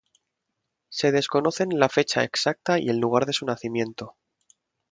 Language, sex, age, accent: Spanish, male, 19-29, España: Centro-Sur peninsular (Madrid, Toledo, Castilla-La Mancha)